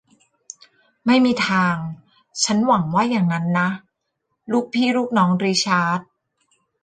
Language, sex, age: Thai, female, 40-49